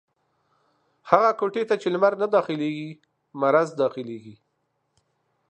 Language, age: Pashto, 40-49